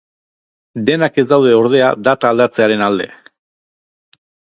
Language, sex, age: Basque, male, 40-49